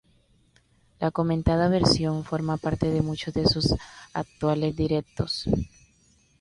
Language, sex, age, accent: Spanish, female, under 19, Caribe: Cuba, Venezuela, Puerto Rico, República Dominicana, Panamá, Colombia caribeña, México caribeño, Costa del golfo de México